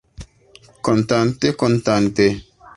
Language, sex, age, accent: Esperanto, male, 19-29, Internacia